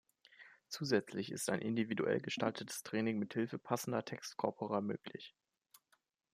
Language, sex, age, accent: German, male, 19-29, Deutschland Deutsch